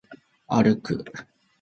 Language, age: Japanese, 30-39